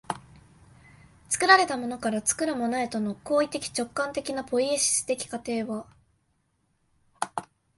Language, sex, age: Japanese, female, 19-29